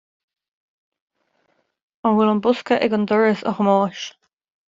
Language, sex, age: Irish, female, 19-29